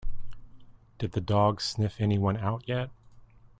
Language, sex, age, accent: English, male, 30-39, United States English